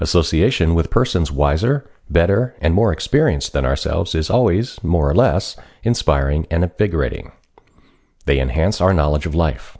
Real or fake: real